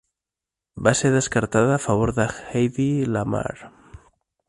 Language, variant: Catalan, Central